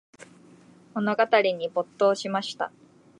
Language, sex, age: Japanese, female, 19-29